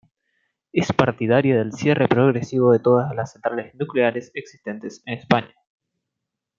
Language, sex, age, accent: Spanish, male, under 19, Rioplatense: Argentina, Uruguay, este de Bolivia, Paraguay